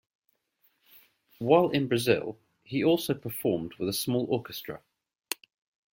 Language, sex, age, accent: English, male, 40-49, England English